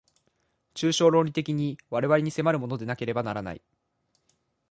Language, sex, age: Japanese, male, 19-29